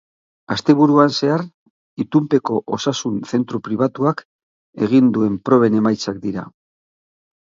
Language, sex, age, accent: Basque, male, 60-69, Mendebalekoa (Araba, Bizkaia, Gipuzkoako mendebaleko herri batzuk)